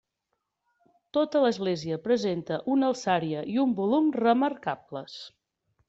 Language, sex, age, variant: Catalan, female, 40-49, Central